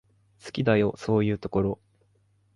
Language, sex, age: Japanese, male, 19-29